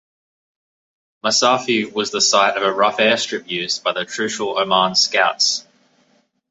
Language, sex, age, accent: English, male, 19-29, Australian English